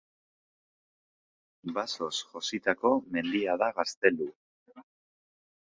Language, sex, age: Basque, male, 19-29